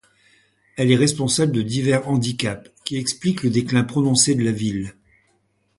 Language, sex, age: French, male, 60-69